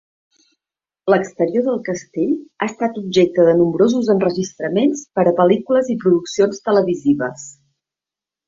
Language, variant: Catalan, Central